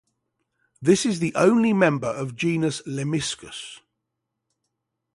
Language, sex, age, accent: English, male, 40-49, England English